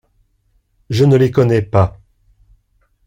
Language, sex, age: French, male, 60-69